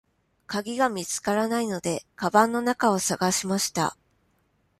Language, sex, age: Japanese, female, 19-29